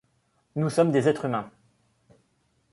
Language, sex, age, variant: French, male, 30-39, Français de métropole